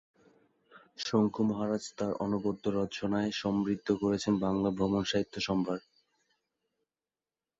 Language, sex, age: Bengali, male, 19-29